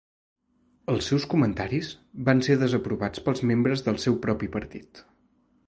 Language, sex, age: Catalan, male, 19-29